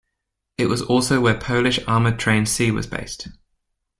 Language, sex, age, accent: English, male, 19-29, England English